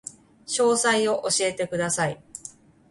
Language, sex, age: Japanese, female, 40-49